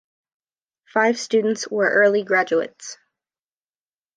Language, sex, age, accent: English, female, 19-29, United States English